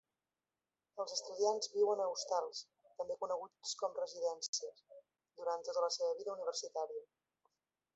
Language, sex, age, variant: Catalan, female, 30-39, Central